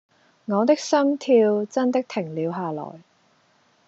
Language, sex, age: Cantonese, female, 19-29